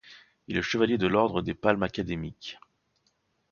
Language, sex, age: French, male, 40-49